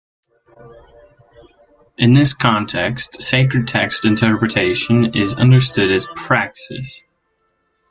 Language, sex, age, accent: English, male, 19-29, United States English